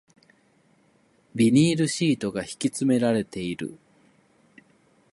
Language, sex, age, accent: Japanese, male, 30-39, 関西弁